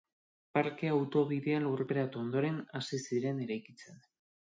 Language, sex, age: Basque, male, 30-39